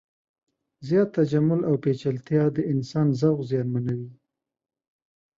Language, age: Pashto, 30-39